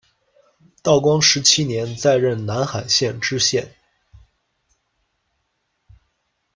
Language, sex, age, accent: Chinese, male, 19-29, 出生地：山东省